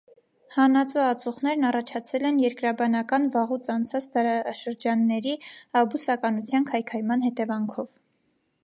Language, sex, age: Armenian, female, 19-29